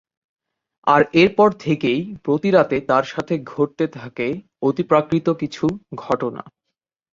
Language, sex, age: Bengali, male, 19-29